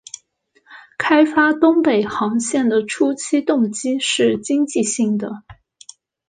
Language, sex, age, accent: Chinese, female, 19-29, 出生地：浙江省